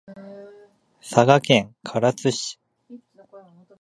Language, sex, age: Japanese, male, 30-39